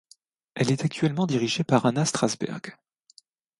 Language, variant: French, Français de métropole